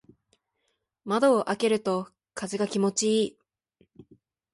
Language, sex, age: Japanese, female, under 19